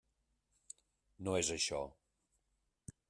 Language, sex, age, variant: Catalan, male, 50-59, Central